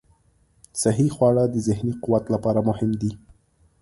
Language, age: Pashto, 30-39